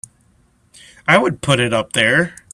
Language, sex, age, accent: English, male, 19-29, United States English